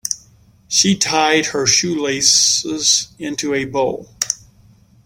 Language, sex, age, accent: English, male, 50-59, United States English